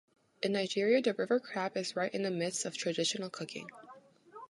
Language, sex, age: English, female, 19-29